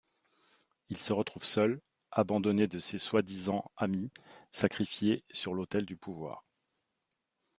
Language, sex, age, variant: French, male, 40-49, Français de métropole